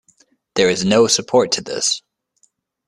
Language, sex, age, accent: English, male, 30-39, United States English